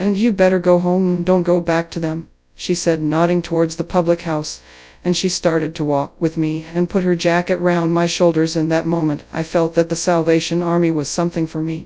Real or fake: fake